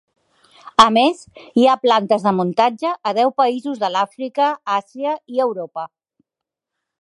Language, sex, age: Catalan, female, 50-59